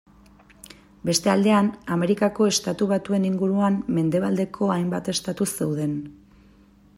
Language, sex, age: Basque, female, 30-39